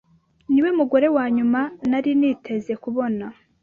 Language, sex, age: Kinyarwanda, male, 30-39